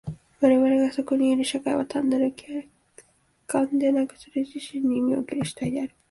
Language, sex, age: Japanese, female, 19-29